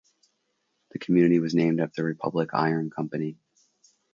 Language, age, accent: English, 40-49, United States English